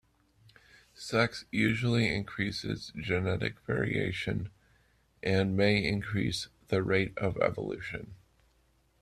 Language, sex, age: English, male, 30-39